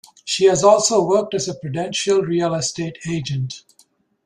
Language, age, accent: English, 50-59, United States English